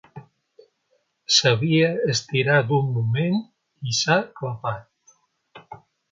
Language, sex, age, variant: Catalan, male, 60-69, Central